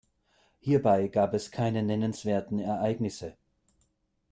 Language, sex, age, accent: German, male, 40-49, Österreichisches Deutsch